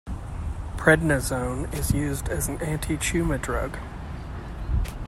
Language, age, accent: English, 30-39, Australian English